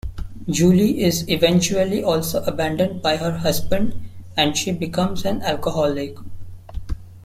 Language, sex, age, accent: English, male, 19-29, India and South Asia (India, Pakistan, Sri Lanka)